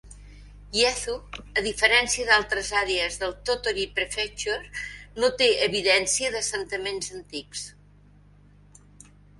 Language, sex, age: Catalan, female, 70-79